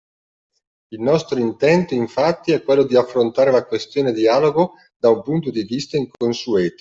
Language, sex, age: Italian, male, 50-59